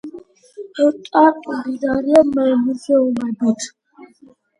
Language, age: Georgian, 30-39